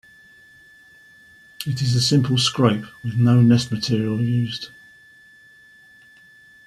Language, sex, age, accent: English, male, 50-59, England English